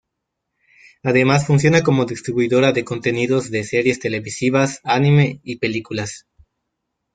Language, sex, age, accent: Spanish, male, 19-29, México